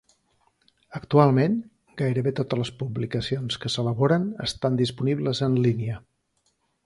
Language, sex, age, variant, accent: Catalan, male, 50-59, Central, central